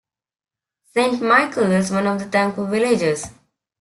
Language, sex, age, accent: English, male, under 19, England English